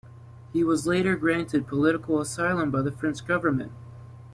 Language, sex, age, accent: English, female, 19-29, United States English